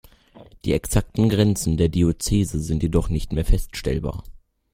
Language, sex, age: German, male, under 19